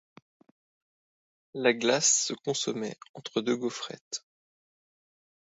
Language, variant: French, Français de métropole